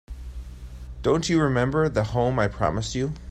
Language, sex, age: English, male, 30-39